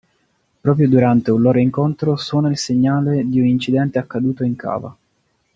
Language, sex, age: Italian, male, 19-29